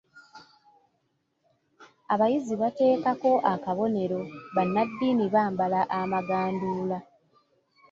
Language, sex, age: Ganda, female, 19-29